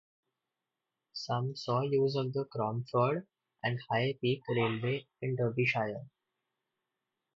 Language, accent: English, India and South Asia (India, Pakistan, Sri Lanka)